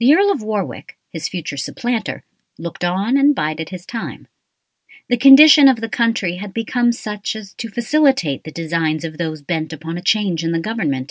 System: none